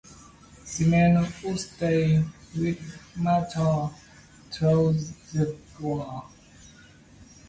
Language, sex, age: English, male, 19-29